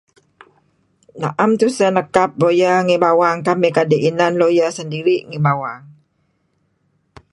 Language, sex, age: Kelabit, female, 60-69